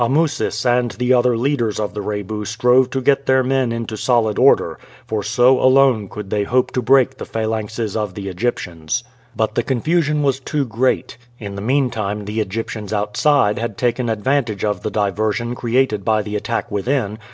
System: none